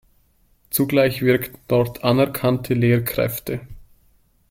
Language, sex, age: German, male, 30-39